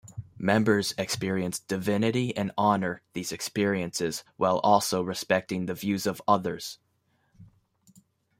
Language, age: English, 19-29